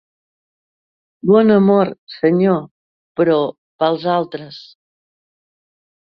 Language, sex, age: Catalan, male, 60-69